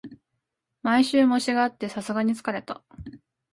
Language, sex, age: Japanese, female, 19-29